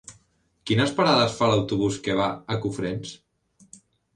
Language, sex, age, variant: Catalan, male, under 19, Central